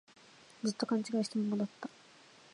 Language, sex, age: Japanese, female, 19-29